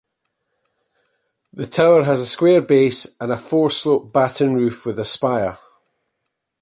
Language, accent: English, Scottish English